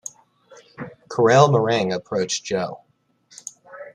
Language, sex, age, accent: English, male, 40-49, United States English